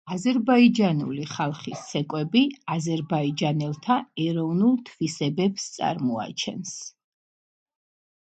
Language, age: Georgian, under 19